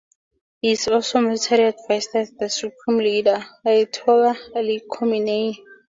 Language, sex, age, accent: English, female, 19-29, Southern African (South Africa, Zimbabwe, Namibia)